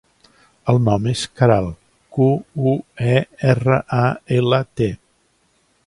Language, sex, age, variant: Catalan, male, 60-69, Central